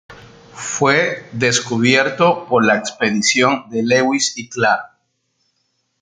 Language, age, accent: Spanish, 40-49, Andino-Pacífico: Colombia, Perú, Ecuador, oeste de Bolivia y Venezuela andina